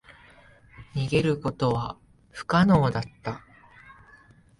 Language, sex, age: Japanese, male, 19-29